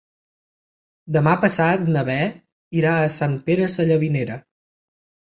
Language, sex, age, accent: Catalan, male, 19-29, central; septentrional